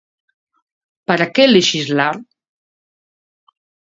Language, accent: Galician, Normativo (estándar)